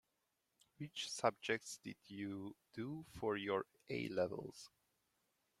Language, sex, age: English, male, 30-39